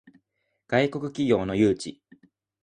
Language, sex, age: Japanese, male, 19-29